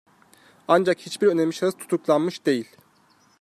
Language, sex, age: Turkish, male, 19-29